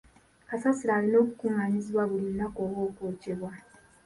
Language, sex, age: Ganda, female, 19-29